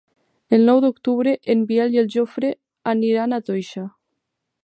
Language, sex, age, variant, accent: Catalan, female, 19-29, Central, central; nord-occidental; septentrional